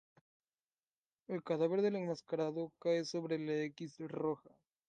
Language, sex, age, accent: Spanish, male, 19-29, México